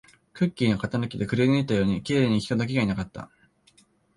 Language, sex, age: Japanese, male, 19-29